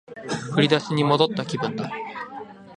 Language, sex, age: Japanese, male, 19-29